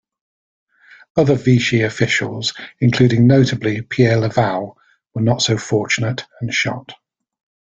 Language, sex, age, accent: English, male, 60-69, England English